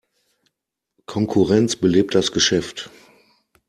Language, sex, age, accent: German, male, 40-49, Deutschland Deutsch